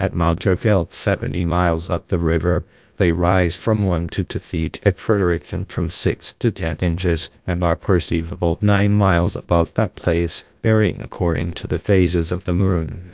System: TTS, GlowTTS